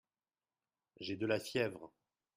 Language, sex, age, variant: French, male, 40-49, Français de métropole